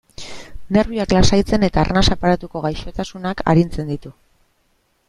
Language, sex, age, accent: Basque, female, 30-39, Mendebalekoa (Araba, Bizkaia, Gipuzkoako mendebaleko herri batzuk)